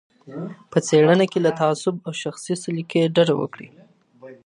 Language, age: Pashto, 19-29